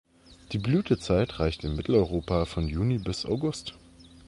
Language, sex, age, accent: German, male, 30-39, Deutschland Deutsch